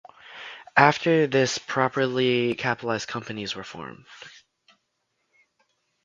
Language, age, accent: English, under 19, United States English